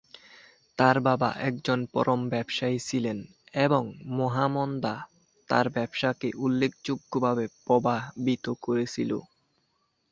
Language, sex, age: Bengali, male, under 19